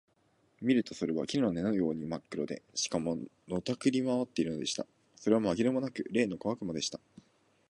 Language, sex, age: Japanese, male, 19-29